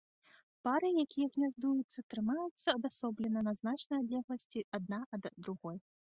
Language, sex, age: Belarusian, female, under 19